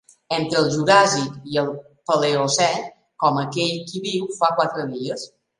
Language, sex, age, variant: Catalan, female, 40-49, Balear